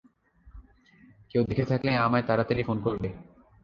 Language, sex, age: Bengali, male, 19-29